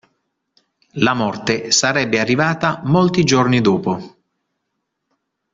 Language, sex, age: Italian, male, 30-39